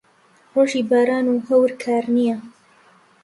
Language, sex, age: Central Kurdish, female, 19-29